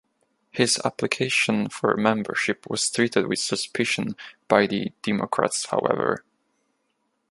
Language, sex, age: English, male, 19-29